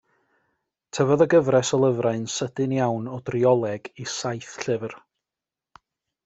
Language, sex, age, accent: Welsh, male, 30-39, Y Deyrnas Unedig Cymraeg